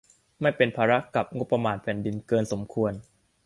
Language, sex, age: Thai, male, under 19